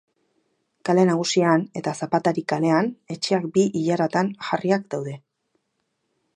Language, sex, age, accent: Basque, female, 40-49, Erdialdekoa edo Nafarra (Gipuzkoa, Nafarroa)